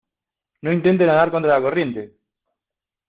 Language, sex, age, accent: Spanish, male, 40-49, Rioplatense: Argentina, Uruguay, este de Bolivia, Paraguay